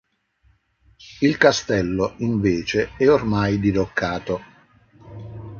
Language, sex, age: Italian, male, 50-59